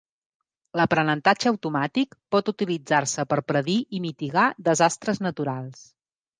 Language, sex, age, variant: Catalan, female, 40-49, Central